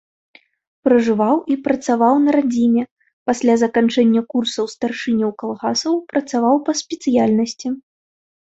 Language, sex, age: Belarusian, female, 30-39